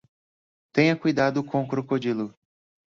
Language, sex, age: Portuguese, male, 30-39